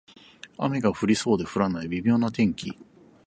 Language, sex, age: Japanese, male, 40-49